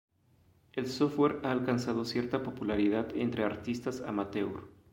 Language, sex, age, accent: Spanish, male, 30-39, México